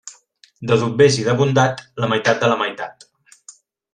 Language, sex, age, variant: Catalan, male, 40-49, Central